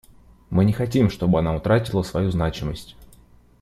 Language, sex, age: Russian, male, 19-29